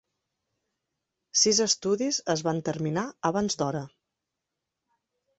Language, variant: Catalan, Central